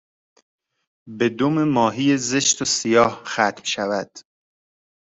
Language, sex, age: Persian, male, 30-39